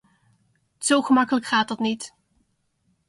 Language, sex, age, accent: Dutch, female, 30-39, Nederlands Nederlands